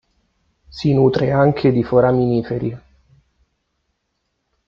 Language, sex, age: Italian, male, 19-29